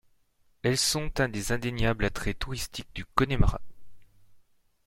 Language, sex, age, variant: French, male, 30-39, Français de métropole